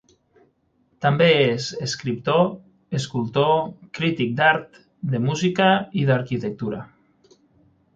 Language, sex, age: Catalan, male, 30-39